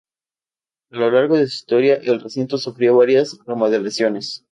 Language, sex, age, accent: Spanish, male, 19-29, México